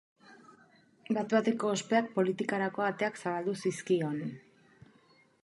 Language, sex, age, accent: Basque, female, 40-49, Erdialdekoa edo Nafarra (Gipuzkoa, Nafarroa)